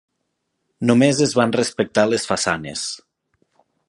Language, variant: Catalan, Nord-Occidental